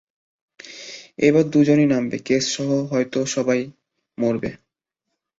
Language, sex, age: Bengali, male, 19-29